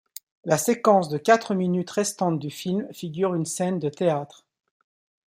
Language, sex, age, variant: French, male, 50-59, Français de métropole